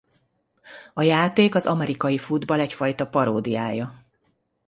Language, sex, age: Hungarian, female, 50-59